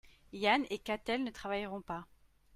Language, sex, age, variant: French, female, 30-39, Français de métropole